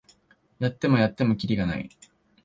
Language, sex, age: Japanese, male, 19-29